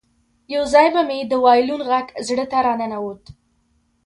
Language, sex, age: Pashto, female, under 19